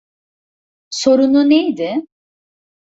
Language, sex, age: Turkish, female, 50-59